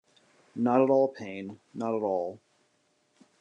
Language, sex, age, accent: English, male, 40-49, United States English